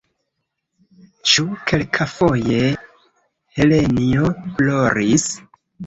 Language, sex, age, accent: Esperanto, male, 19-29, Internacia